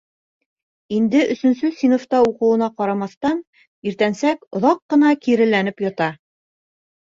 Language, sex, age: Bashkir, female, 30-39